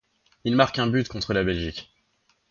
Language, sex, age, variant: French, male, 19-29, Français de métropole